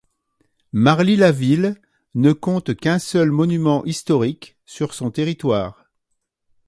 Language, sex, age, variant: French, male, 60-69, Français de métropole